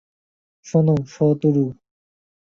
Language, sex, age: Bengali, male, 19-29